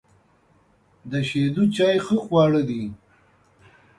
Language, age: Pashto, 50-59